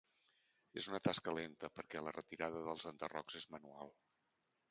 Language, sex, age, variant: Catalan, male, 60-69, Central